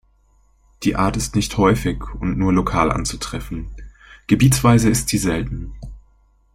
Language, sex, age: German, male, 19-29